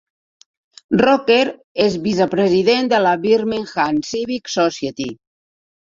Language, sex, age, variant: Catalan, female, 50-59, Central